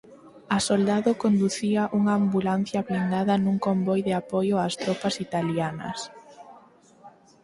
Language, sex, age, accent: Galician, female, under 19, Normativo (estándar)